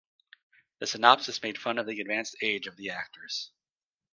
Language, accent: English, United States English